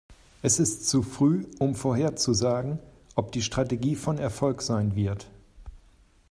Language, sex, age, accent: German, male, 50-59, Deutschland Deutsch